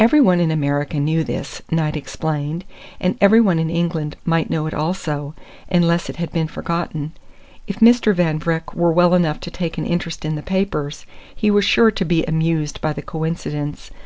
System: none